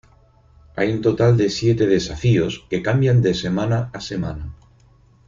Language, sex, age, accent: Spanish, male, 50-59, España: Norte peninsular (Asturias, Castilla y León, Cantabria, País Vasco, Navarra, Aragón, La Rioja, Guadalajara, Cuenca)